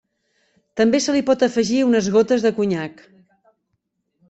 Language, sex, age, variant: Catalan, female, 50-59, Central